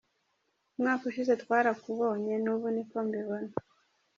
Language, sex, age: Kinyarwanda, male, 30-39